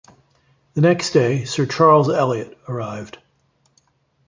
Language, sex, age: English, male, 40-49